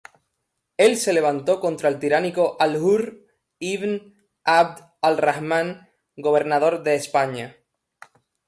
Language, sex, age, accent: Spanish, male, 19-29, España: Sur peninsular (Andalucia, Extremadura, Murcia)